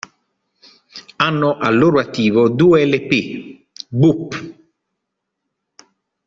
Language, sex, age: Italian, male, 30-39